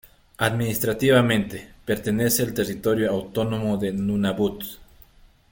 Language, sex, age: Spanish, male, 30-39